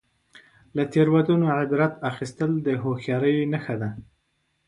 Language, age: Pashto, 30-39